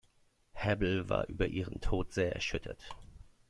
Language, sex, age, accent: German, male, 30-39, Deutschland Deutsch